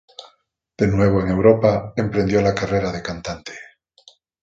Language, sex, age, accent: Spanish, male, 50-59, Andino-Pacífico: Colombia, Perú, Ecuador, oeste de Bolivia y Venezuela andina